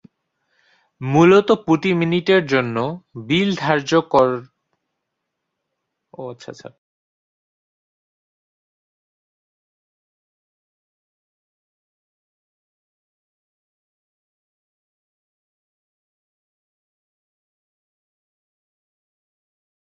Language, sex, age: Bengali, male, 19-29